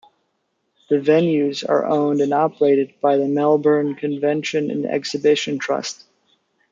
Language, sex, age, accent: English, male, 30-39, United States English